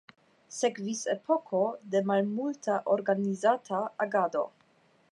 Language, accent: Esperanto, Internacia